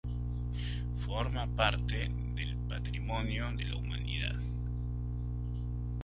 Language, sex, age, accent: Spanish, male, 30-39, Andino-Pacífico: Colombia, Perú, Ecuador, oeste de Bolivia y Venezuela andina